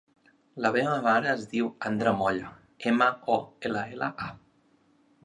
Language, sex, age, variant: Catalan, male, 30-39, Central